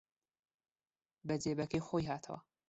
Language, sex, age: Central Kurdish, male, 19-29